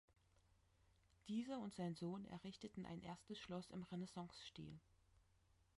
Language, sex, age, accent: German, female, 30-39, Deutschland Deutsch